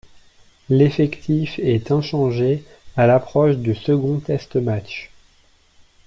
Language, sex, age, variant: French, male, 19-29, Français de métropole